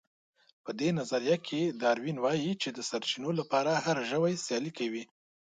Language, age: Pashto, 19-29